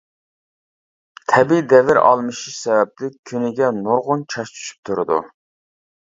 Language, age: Uyghur, 40-49